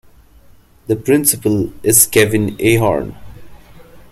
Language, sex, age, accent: English, male, 19-29, India and South Asia (India, Pakistan, Sri Lanka)